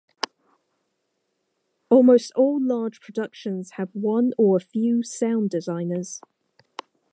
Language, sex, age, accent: English, female, 19-29, England English